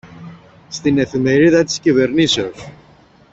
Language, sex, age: Greek, male, 40-49